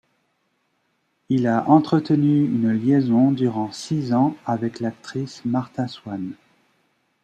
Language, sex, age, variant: French, male, 40-49, Français de métropole